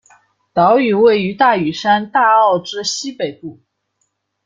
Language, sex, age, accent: Chinese, female, 19-29, 出生地：上海市